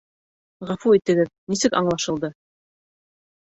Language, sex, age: Bashkir, female, 30-39